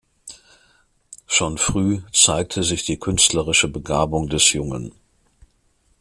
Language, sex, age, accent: German, male, 50-59, Deutschland Deutsch